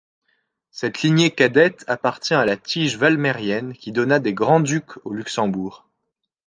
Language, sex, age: French, male, 19-29